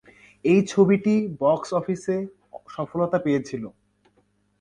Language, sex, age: Bengali, male, under 19